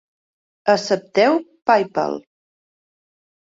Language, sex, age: Catalan, female, 40-49